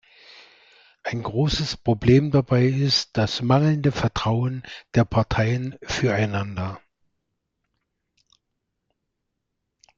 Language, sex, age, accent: German, male, 60-69, Deutschland Deutsch